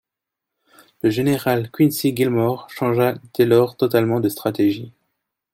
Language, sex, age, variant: French, male, 30-39, Français de métropole